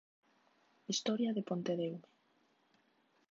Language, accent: Galician, Normativo (estándar)